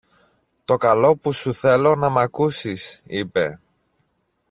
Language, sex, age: Greek, male, 30-39